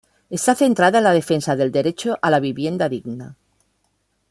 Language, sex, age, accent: Spanish, female, 50-59, España: Norte peninsular (Asturias, Castilla y León, Cantabria, País Vasco, Navarra, Aragón, La Rioja, Guadalajara, Cuenca)